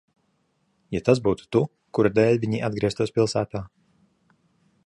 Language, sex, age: Latvian, male, 30-39